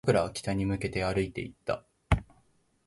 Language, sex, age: Japanese, male, 19-29